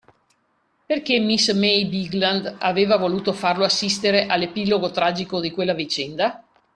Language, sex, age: Italian, female, 50-59